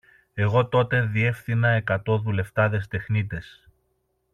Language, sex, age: Greek, male, 40-49